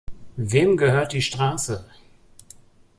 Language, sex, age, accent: German, male, 30-39, Deutschland Deutsch